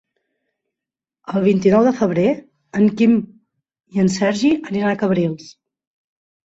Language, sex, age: Catalan, female, 40-49